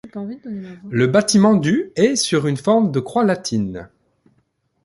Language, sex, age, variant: French, male, 19-29, Français de métropole